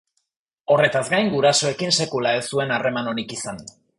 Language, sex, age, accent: Basque, male, 19-29, Erdialdekoa edo Nafarra (Gipuzkoa, Nafarroa)